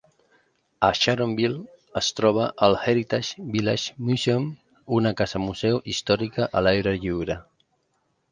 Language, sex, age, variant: Catalan, male, 40-49, Central